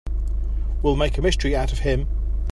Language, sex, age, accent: English, male, 50-59, England English